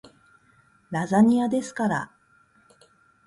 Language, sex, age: Japanese, female, 50-59